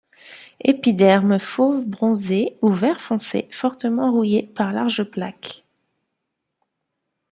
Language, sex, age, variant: French, female, 30-39, Français de métropole